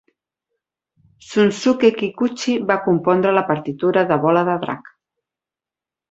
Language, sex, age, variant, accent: Catalan, female, 40-49, Central, tarragoní